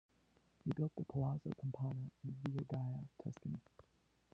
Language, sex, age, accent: English, male, 30-39, United States English